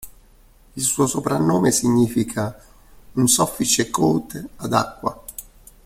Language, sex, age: Italian, male, 60-69